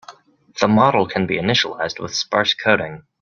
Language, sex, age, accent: English, male, under 19, Canadian English